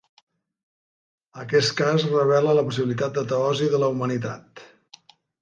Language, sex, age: Catalan, male, 70-79